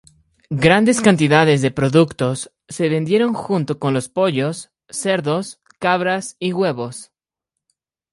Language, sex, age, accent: Spanish, male, 19-29, México